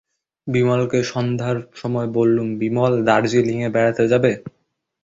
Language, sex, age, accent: Bengali, male, under 19, শুদ্ধ